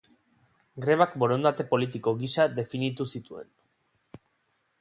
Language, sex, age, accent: Basque, male, 30-39, Erdialdekoa edo Nafarra (Gipuzkoa, Nafarroa)